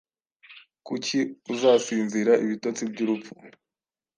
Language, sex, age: Kinyarwanda, male, 19-29